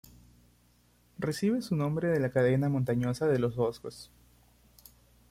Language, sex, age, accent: Spanish, male, 19-29, Andino-Pacífico: Colombia, Perú, Ecuador, oeste de Bolivia y Venezuela andina